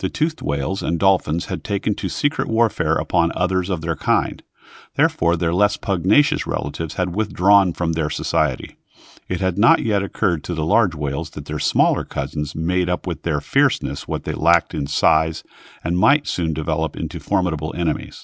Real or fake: real